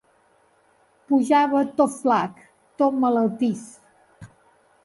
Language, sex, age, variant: Catalan, female, 50-59, Balear